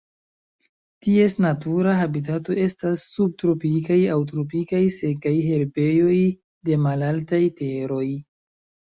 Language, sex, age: Esperanto, male, 19-29